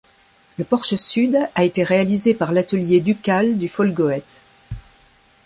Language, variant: French, Français de métropole